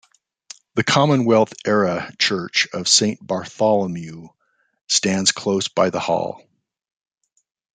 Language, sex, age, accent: English, male, 50-59, United States English